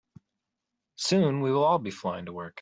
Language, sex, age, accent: English, male, 30-39, United States English